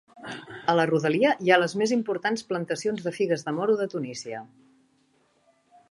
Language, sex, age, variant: Catalan, female, 40-49, Central